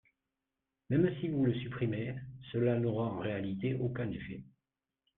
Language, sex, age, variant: French, male, 50-59, Français de métropole